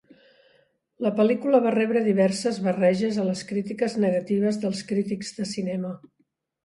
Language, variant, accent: Catalan, Central, central